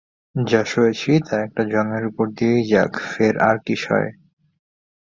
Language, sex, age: Bengali, male, 19-29